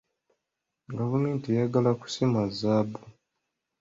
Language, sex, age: Ganda, male, 19-29